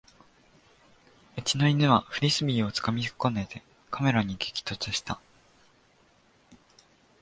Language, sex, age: Japanese, male, 19-29